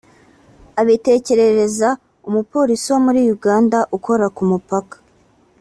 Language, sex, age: Kinyarwanda, female, 19-29